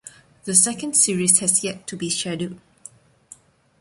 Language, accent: English, Malaysian English